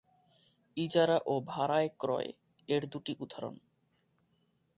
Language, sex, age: Bengali, male, 19-29